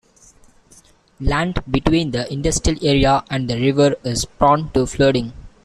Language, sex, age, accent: English, male, 19-29, India and South Asia (India, Pakistan, Sri Lanka)